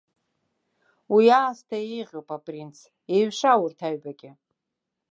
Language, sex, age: Abkhazian, female, 40-49